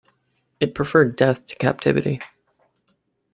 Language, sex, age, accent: English, male, 19-29, United States English